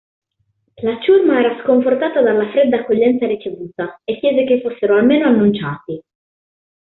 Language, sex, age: Italian, female, 19-29